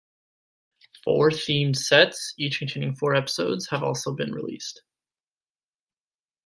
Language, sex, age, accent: English, male, 19-29, Canadian English